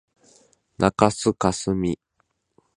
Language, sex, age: Japanese, male, 19-29